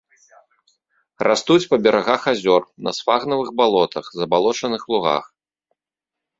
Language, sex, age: Belarusian, male, 30-39